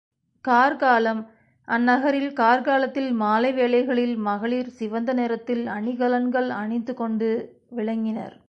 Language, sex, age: Tamil, female, 40-49